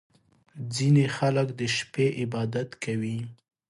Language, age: Pashto, 19-29